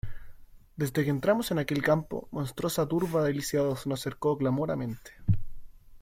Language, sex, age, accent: Spanish, male, 19-29, Chileno: Chile, Cuyo